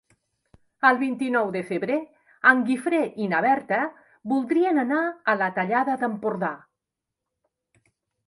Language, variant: Catalan, Central